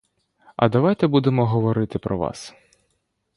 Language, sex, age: Ukrainian, male, 19-29